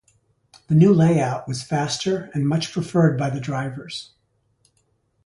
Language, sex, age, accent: English, male, 70-79, United States English